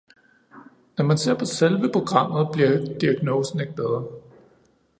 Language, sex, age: Danish, male, 30-39